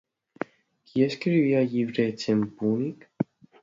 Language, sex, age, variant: Catalan, male, under 19, Alacantí